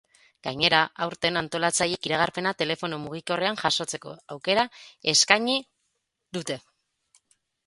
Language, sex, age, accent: Basque, female, 30-39, Mendebalekoa (Araba, Bizkaia, Gipuzkoako mendebaleko herri batzuk)